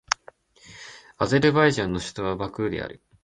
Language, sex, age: Japanese, male, 19-29